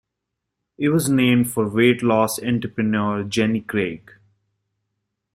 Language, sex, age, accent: English, male, 19-29, United States English